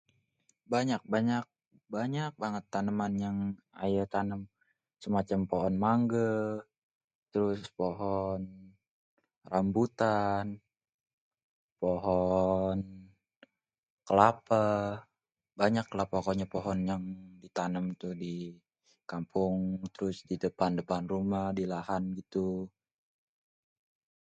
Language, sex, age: Betawi, male, 19-29